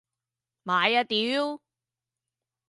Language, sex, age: Cantonese, female, 19-29